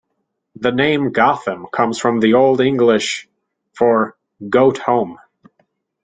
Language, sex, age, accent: English, male, 30-39, United States English